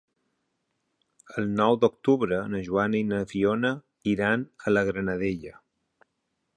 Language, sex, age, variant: Catalan, male, 40-49, Balear